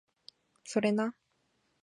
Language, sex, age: Japanese, female, 19-29